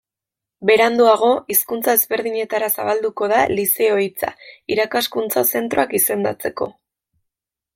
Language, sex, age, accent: Basque, female, 19-29, Mendebalekoa (Araba, Bizkaia, Gipuzkoako mendebaleko herri batzuk)